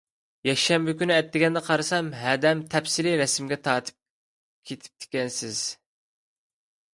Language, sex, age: Uyghur, male, 30-39